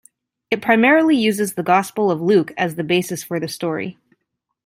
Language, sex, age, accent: English, female, 19-29, United States English